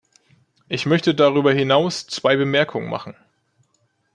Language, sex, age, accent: German, male, 19-29, Deutschland Deutsch